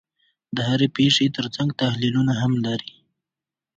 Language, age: Pashto, 19-29